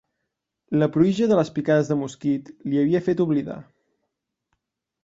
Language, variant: Catalan, Central